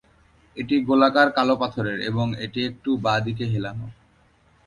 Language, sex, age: Bengali, male, 19-29